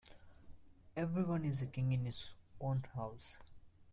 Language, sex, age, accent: English, male, 19-29, India and South Asia (India, Pakistan, Sri Lanka)